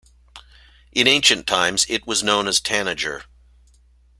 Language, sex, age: English, male, 50-59